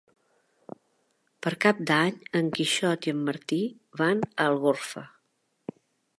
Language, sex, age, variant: Catalan, female, 60-69, Central